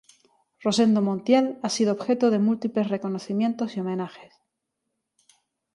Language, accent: Spanish, España: Sur peninsular (Andalucia, Extremadura, Murcia)